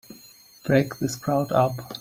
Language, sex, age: English, male, 30-39